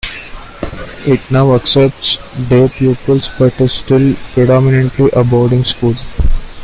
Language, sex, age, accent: English, male, 19-29, India and South Asia (India, Pakistan, Sri Lanka)